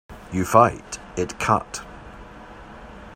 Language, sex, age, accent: English, male, 60-69, Scottish English